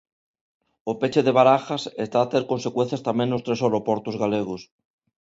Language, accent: Galician, Neofalante